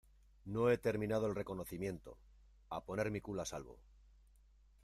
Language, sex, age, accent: Spanish, male, 40-49, España: Norte peninsular (Asturias, Castilla y León, Cantabria, País Vasco, Navarra, Aragón, La Rioja, Guadalajara, Cuenca)